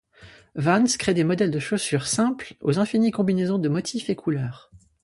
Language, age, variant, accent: French, 19-29, Français de métropole, Français de l'est de la France